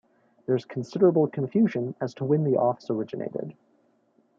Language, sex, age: English, male, 19-29